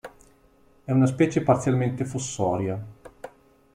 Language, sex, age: Italian, male, 40-49